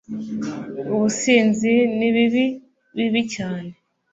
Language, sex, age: Kinyarwanda, female, 19-29